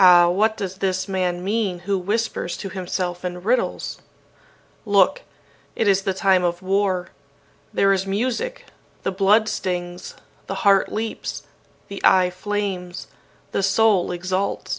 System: none